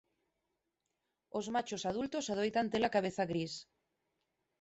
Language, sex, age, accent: Galician, female, 30-39, Normativo (estándar)